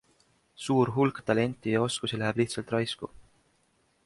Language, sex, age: Estonian, male, 19-29